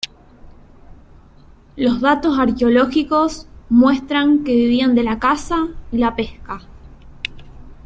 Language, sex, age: Spanish, female, 19-29